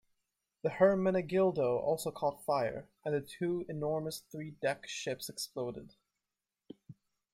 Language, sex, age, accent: English, male, 19-29, United States English